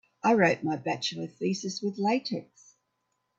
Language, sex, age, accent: English, female, 70-79, Australian English